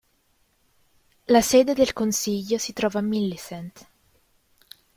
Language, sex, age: Italian, female, 19-29